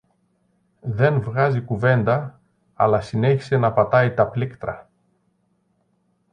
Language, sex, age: Greek, male, 40-49